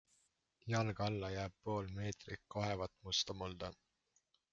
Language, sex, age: Estonian, male, 19-29